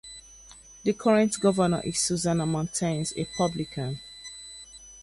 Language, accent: English, England English